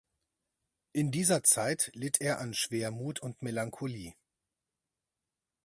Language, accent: German, Deutschland Deutsch